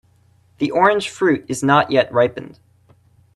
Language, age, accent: English, 19-29, United States English